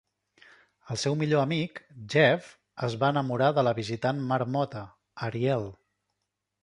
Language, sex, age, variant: Catalan, male, 40-49, Central